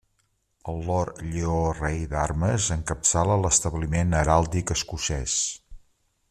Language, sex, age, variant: Catalan, male, 50-59, Central